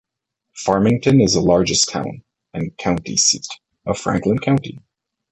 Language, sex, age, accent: English, male, 30-39, Canadian English